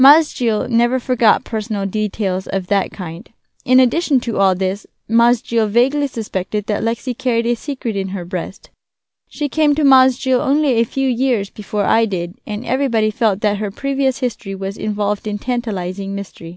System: none